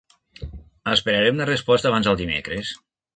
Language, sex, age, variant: Catalan, male, 60-69, Nord-Occidental